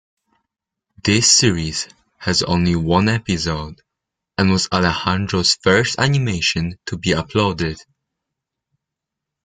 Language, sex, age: English, male, under 19